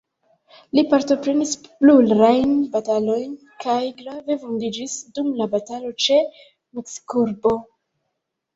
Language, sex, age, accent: Esperanto, female, 19-29, Internacia